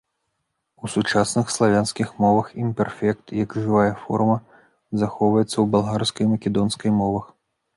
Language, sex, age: Belarusian, male, 30-39